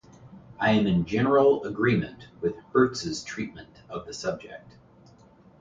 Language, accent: English, United States English